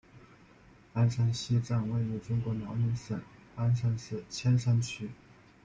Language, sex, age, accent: Chinese, male, 30-39, 出生地：湖南省